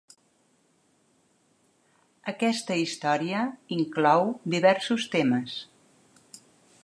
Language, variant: Catalan, Central